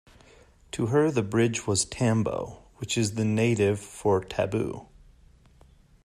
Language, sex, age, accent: English, male, 30-39, United States English